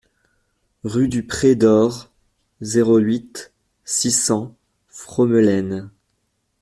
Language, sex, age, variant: French, male, 19-29, Français de métropole